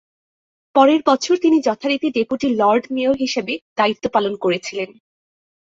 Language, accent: Bengali, প্রমিত বাংলা